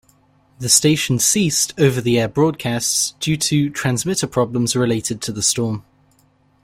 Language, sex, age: English, male, 19-29